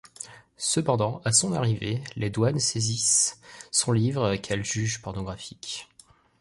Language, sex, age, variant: French, male, 30-39, Français de métropole